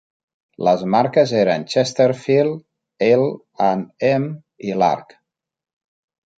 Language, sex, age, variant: Catalan, male, 40-49, Central